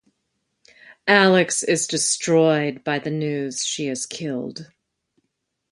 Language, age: English, under 19